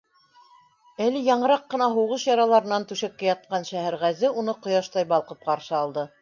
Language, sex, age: Bashkir, female, 60-69